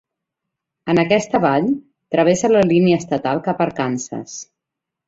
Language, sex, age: Catalan, female, 40-49